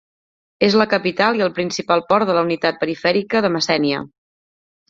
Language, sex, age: Catalan, female, 30-39